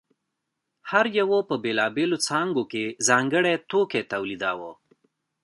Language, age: Pashto, 19-29